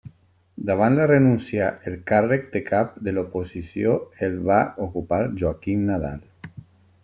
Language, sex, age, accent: Catalan, male, 40-49, valencià